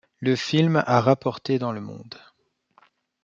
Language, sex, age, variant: French, male, 30-39, Français de métropole